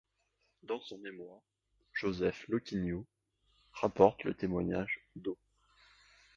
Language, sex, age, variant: French, male, 19-29, Français de métropole